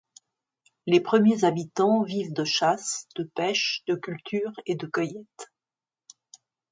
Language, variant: French, Français de métropole